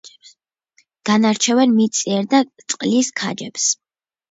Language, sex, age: Georgian, female, under 19